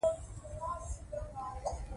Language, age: Pashto, 19-29